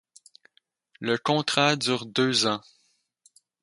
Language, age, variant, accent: French, 19-29, Français d'Amérique du Nord, Français du Canada